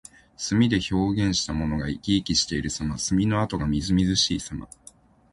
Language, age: Japanese, 19-29